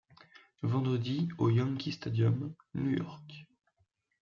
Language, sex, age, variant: French, male, under 19, Français de métropole